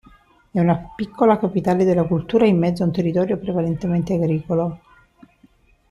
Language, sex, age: Italian, female, 50-59